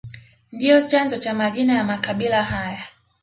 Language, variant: Swahili, Kiswahili cha Bara ya Tanzania